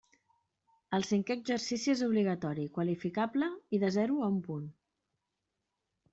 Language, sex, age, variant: Catalan, female, 30-39, Central